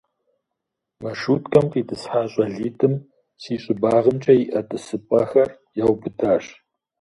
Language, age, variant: Kabardian, 50-59, Адыгэбзэ (Къэбэрдей, Кирил, псоми зэдай)